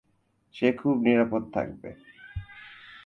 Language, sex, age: Bengali, male, 19-29